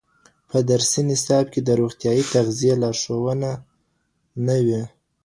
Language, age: Pashto, 19-29